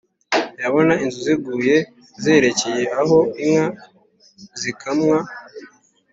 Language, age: Kinyarwanda, 19-29